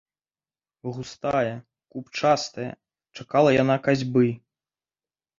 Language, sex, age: Belarusian, male, 30-39